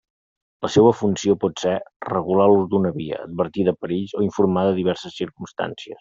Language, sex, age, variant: Catalan, male, 30-39, Central